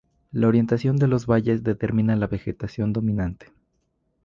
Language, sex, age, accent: Spanish, male, under 19, México